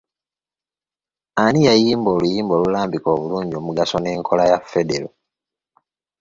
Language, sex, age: Ganda, male, 19-29